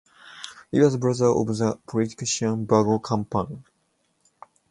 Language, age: English, 19-29